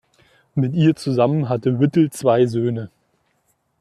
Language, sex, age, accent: German, male, 19-29, Deutschland Deutsch